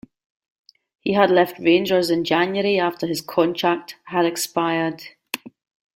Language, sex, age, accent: English, female, 40-49, Scottish English